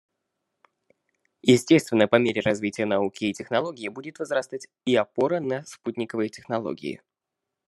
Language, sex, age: Russian, male, under 19